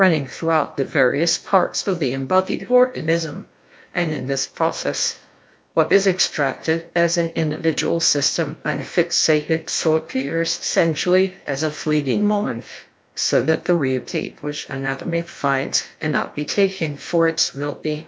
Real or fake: fake